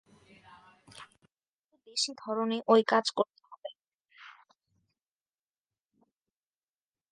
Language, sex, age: Bengali, female, 19-29